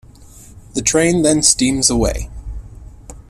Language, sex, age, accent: English, male, 19-29, Canadian English